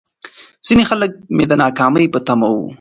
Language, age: Pashto, 19-29